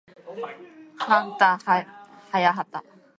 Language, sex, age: Japanese, female, 19-29